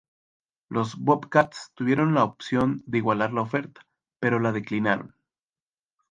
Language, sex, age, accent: Spanish, male, 19-29, México